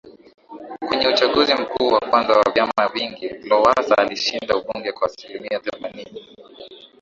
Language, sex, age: Swahili, male, 19-29